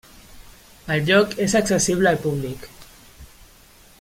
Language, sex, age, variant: Catalan, female, 30-39, Central